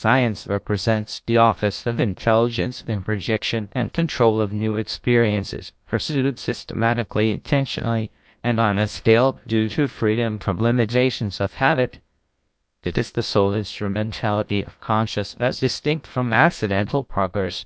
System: TTS, GlowTTS